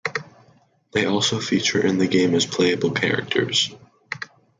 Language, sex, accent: English, male, United States English